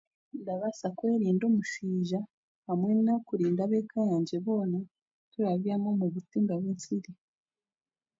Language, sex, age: Chiga, female, 19-29